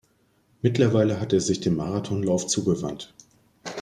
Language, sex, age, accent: German, male, 30-39, Deutschland Deutsch